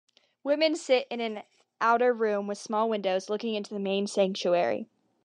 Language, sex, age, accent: English, female, under 19, United States English